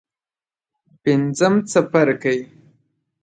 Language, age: Pashto, 19-29